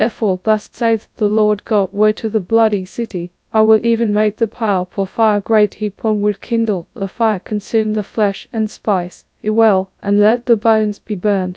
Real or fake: fake